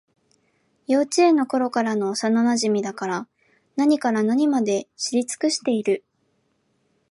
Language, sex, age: Japanese, female, 19-29